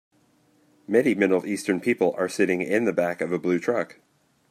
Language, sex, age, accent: English, male, 30-39, United States English